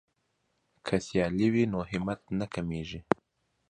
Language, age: Pashto, 19-29